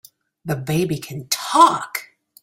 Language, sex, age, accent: English, female, 40-49, United States English